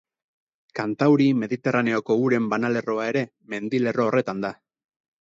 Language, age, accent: Basque, 40-49, Erdialdekoa edo Nafarra (Gipuzkoa, Nafarroa)